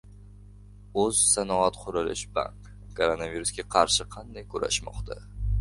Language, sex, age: Uzbek, male, under 19